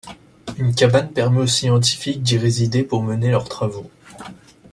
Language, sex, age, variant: French, male, 19-29, Français de métropole